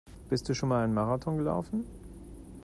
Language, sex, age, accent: German, male, 40-49, Deutschland Deutsch